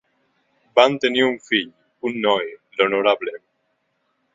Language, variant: Catalan, Nord-Occidental